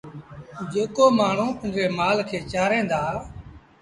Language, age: Sindhi Bhil, 40-49